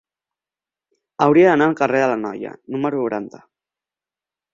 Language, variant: Catalan, Central